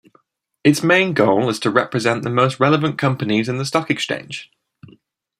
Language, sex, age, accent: English, male, 19-29, England English